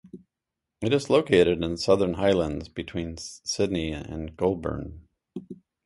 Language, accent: English, United States English